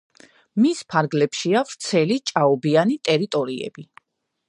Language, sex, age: Georgian, female, 30-39